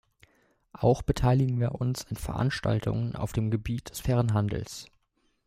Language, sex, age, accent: German, male, 19-29, Deutschland Deutsch